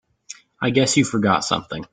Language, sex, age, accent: English, male, 19-29, United States English